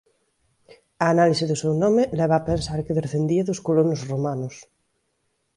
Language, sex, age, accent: Galician, female, 19-29, Central (gheada)